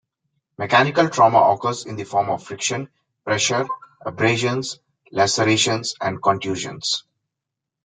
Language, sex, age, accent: English, male, 30-39, India and South Asia (India, Pakistan, Sri Lanka)